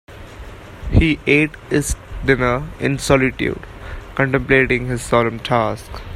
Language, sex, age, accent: English, male, 19-29, India and South Asia (India, Pakistan, Sri Lanka)